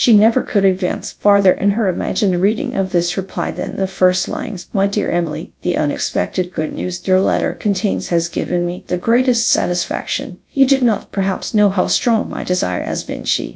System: TTS, GradTTS